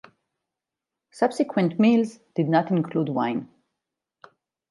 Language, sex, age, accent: English, female, 40-49, Israeli